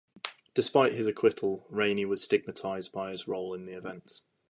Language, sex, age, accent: English, male, 19-29, England English